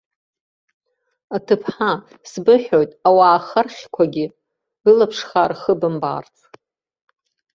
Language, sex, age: Abkhazian, female, 60-69